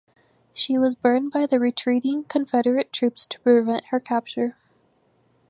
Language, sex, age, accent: English, female, 19-29, United States English